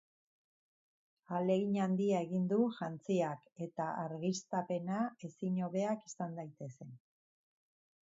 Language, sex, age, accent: Basque, female, 50-59, Mendebalekoa (Araba, Bizkaia, Gipuzkoako mendebaleko herri batzuk)